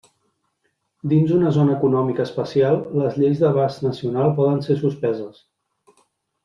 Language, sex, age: Catalan, male, 30-39